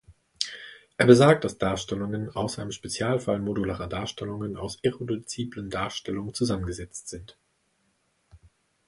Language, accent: German, Deutschland Deutsch